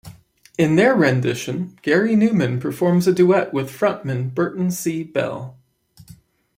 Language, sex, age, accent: English, male, 19-29, Canadian English